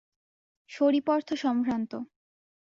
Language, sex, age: Bengali, female, under 19